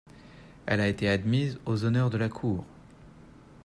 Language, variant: French, Français de métropole